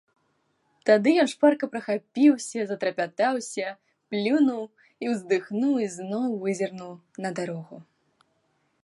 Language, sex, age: Belarusian, female, 19-29